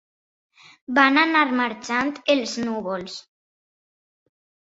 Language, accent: Catalan, valencià